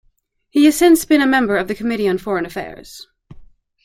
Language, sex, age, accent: English, female, 30-39, United States English